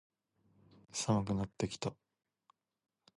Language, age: Japanese, 19-29